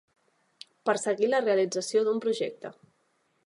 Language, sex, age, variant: Catalan, female, 30-39, Central